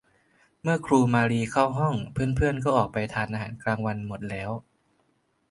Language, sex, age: Thai, male, 19-29